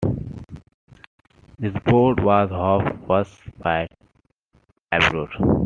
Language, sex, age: English, male, 19-29